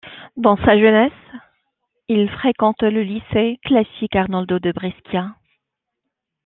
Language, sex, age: French, female, 30-39